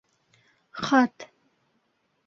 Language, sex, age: Bashkir, female, under 19